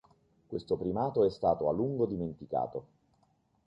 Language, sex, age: Italian, male, 50-59